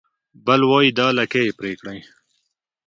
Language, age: Pashto, 30-39